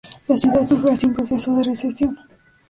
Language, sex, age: Spanish, female, under 19